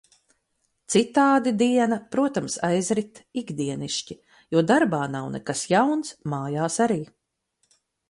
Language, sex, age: Latvian, female, 50-59